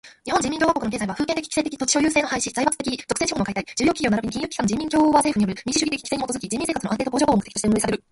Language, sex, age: Japanese, female, 19-29